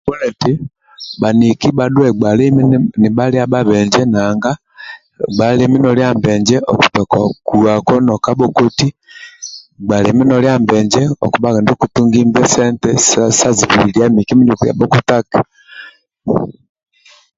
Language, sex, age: Amba (Uganda), male, 40-49